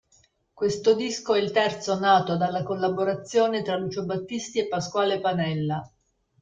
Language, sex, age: Italian, female, 60-69